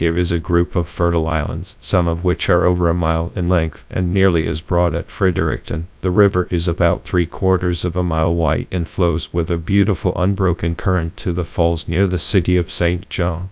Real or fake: fake